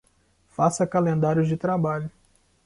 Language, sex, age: Portuguese, male, 19-29